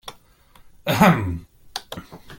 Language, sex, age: Catalan, male, 40-49